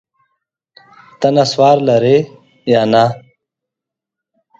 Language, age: Pashto, 19-29